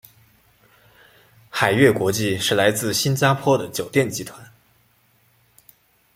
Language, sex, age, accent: Chinese, male, 19-29, 出生地：湖北省